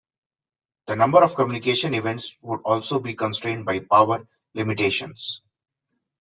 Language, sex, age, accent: English, male, 30-39, India and South Asia (India, Pakistan, Sri Lanka)